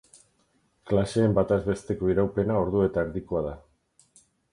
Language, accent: Basque, Erdialdekoa edo Nafarra (Gipuzkoa, Nafarroa)